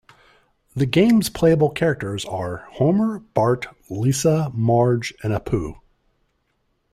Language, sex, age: English, male, 40-49